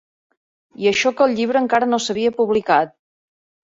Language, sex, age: Catalan, female, 50-59